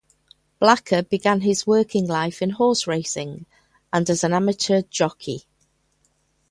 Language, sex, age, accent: English, female, 50-59, England English